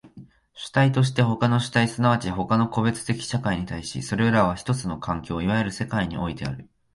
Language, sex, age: Japanese, male, 19-29